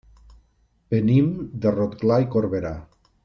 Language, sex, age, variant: Catalan, male, 40-49, Nord-Occidental